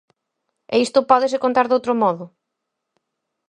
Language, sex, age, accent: Galician, female, 30-39, Normativo (estándar)